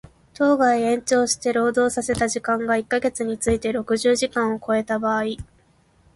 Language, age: Japanese, 19-29